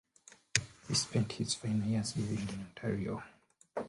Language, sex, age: English, male, 30-39